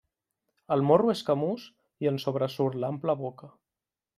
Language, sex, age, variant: Catalan, male, 19-29, Central